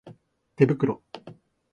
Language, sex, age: Japanese, male, 40-49